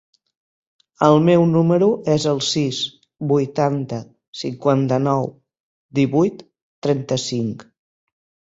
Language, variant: Catalan, Central